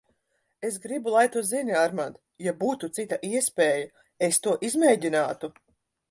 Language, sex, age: Latvian, female, 40-49